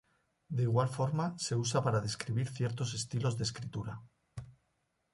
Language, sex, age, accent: Spanish, male, 40-49, España: Centro-Sur peninsular (Madrid, Toledo, Castilla-La Mancha)